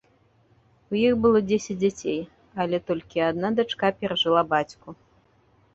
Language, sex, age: Belarusian, female, 40-49